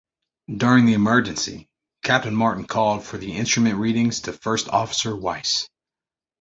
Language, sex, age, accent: English, male, 19-29, United States English